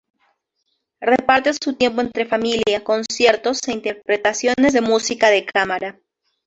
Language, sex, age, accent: Spanish, female, 19-29, Andino-Pacífico: Colombia, Perú, Ecuador, oeste de Bolivia y Venezuela andina